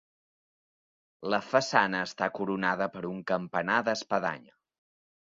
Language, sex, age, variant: Catalan, male, 19-29, Central